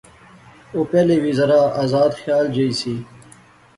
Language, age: Pahari-Potwari, 30-39